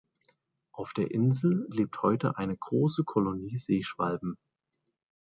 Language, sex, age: German, male, 30-39